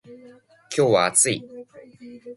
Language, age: Japanese, 19-29